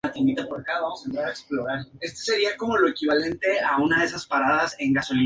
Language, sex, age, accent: Spanish, male, 19-29, México